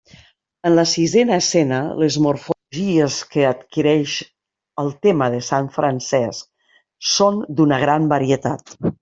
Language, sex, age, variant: Catalan, female, 50-59, Nord-Occidental